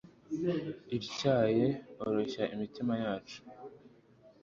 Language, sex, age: Kinyarwanda, male, under 19